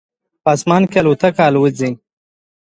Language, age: Pashto, 30-39